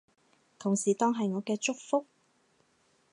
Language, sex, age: Cantonese, female, 30-39